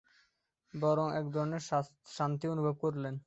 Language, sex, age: Bengali, male, 19-29